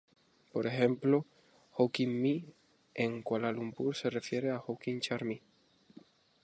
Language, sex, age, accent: Spanish, male, 19-29, España: Islas Canarias